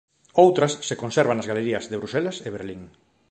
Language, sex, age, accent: Galician, male, 30-39, Normativo (estándar)